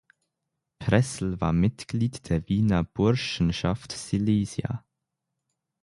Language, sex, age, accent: German, male, 19-29, Deutschland Deutsch; Schweizerdeutsch